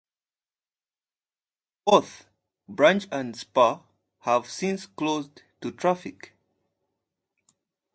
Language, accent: English, United States English; England English